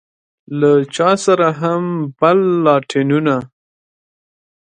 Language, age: Pashto, 19-29